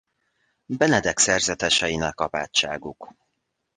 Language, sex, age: Hungarian, male, 40-49